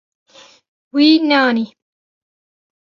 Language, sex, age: Kurdish, female, 19-29